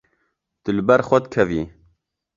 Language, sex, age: Kurdish, male, 19-29